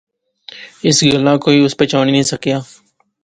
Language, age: Pahari-Potwari, 19-29